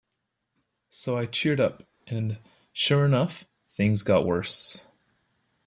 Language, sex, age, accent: English, male, 30-39, United States English